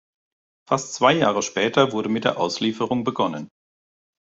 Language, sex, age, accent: German, male, 40-49, Deutschland Deutsch